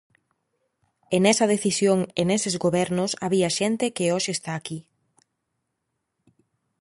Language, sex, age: Galician, female, 30-39